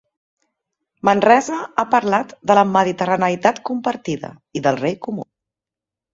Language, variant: Catalan, Central